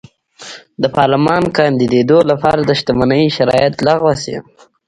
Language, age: Pashto, 40-49